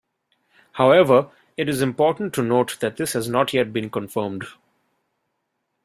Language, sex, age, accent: English, male, 19-29, India and South Asia (India, Pakistan, Sri Lanka)